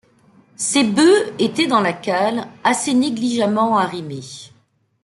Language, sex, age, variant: French, female, 40-49, Français de métropole